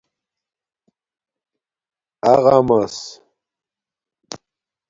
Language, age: Domaaki, 30-39